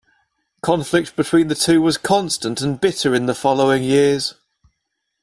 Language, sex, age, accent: English, male, 30-39, England English